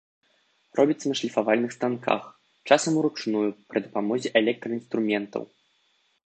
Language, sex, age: Belarusian, male, 19-29